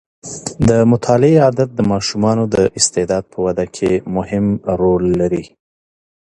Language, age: Pashto, 30-39